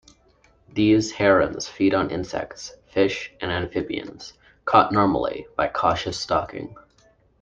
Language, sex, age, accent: English, male, 19-29, Canadian English